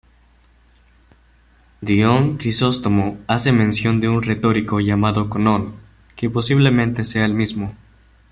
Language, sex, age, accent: Spanish, male, under 19, Caribe: Cuba, Venezuela, Puerto Rico, República Dominicana, Panamá, Colombia caribeña, México caribeño, Costa del golfo de México